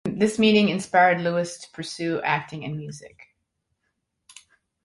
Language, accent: English, United States English